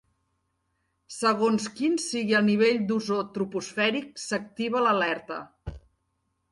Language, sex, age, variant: Catalan, female, 40-49, Septentrional